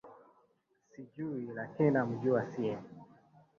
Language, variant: Swahili, Kiswahili cha Bara ya Kenya